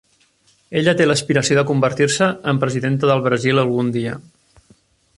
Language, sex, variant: Catalan, male, Central